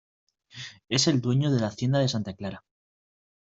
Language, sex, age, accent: Spanish, male, 19-29, España: Centro-Sur peninsular (Madrid, Toledo, Castilla-La Mancha)